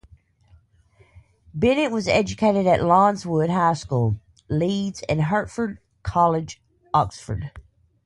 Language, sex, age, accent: English, female, 40-49, United States English